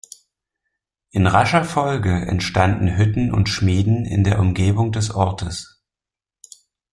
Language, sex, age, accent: German, male, 30-39, Deutschland Deutsch